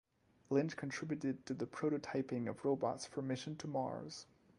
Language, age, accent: English, 19-29, United States English